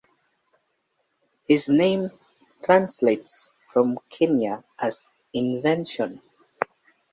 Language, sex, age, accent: English, male, under 19, England English